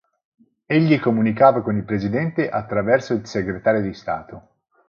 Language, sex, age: Italian, male, 40-49